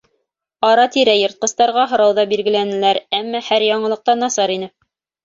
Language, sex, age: Bashkir, female, 40-49